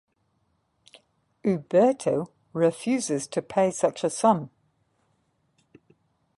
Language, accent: English, Australian English